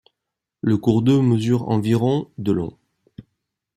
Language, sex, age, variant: French, male, 30-39, Français de métropole